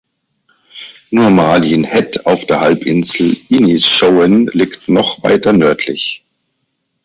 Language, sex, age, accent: German, male, 50-59, Deutschland Deutsch